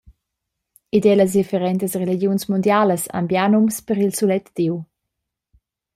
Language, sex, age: Romansh, female, 19-29